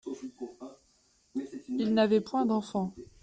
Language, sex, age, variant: French, female, 19-29, Français de métropole